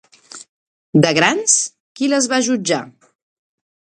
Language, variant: Catalan, Central